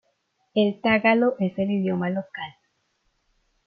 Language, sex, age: Spanish, female, 50-59